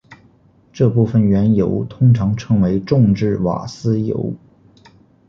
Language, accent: Chinese, 出生地：吉林省